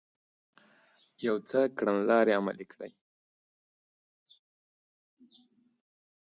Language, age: Pashto, 19-29